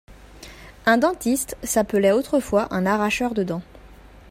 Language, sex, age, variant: French, female, 19-29, Français de métropole